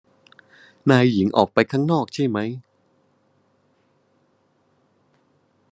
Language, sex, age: Thai, male, 19-29